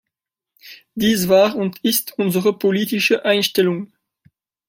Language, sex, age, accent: German, male, 19-29, Französisch Deutsch